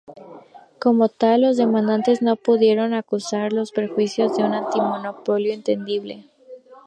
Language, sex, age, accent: Spanish, female, 19-29, México